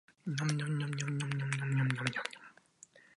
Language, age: Japanese, under 19